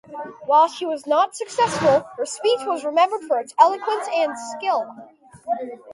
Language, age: English, 19-29